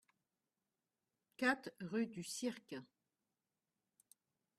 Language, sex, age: French, female, 50-59